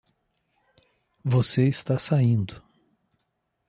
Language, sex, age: Portuguese, male, 50-59